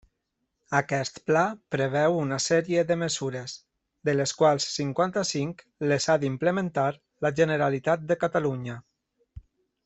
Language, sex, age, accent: Catalan, male, 30-39, valencià